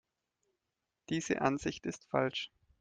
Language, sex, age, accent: German, male, 30-39, Deutschland Deutsch